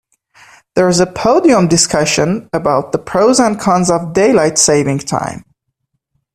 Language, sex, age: English, male, 19-29